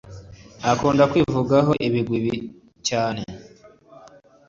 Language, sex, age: Kinyarwanda, male, 30-39